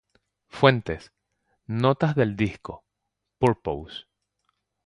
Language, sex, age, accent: Spanish, male, 40-49, Caribe: Cuba, Venezuela, Puerto Rico, República Dominicana, Panamá, Colombia caribeña, México caribeño, Costa del golfo de México